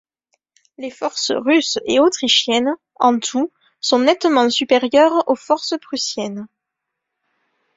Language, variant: French, Français de métropole